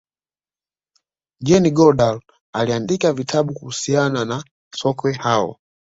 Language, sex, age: Swahili, male, 19-29